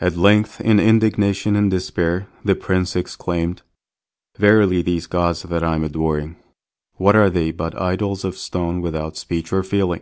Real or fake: real